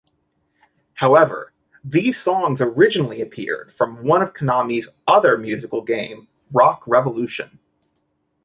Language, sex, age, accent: English, male, 30-39, United States English